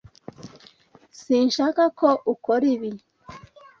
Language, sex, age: Kinyarwanda, female, 19-29